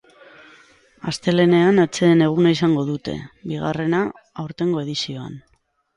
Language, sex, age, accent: Basque, female, 40-49, Mendebalekoa (Araba, Bizkaia, Gipuzkoako mendebaleko herri batzuk)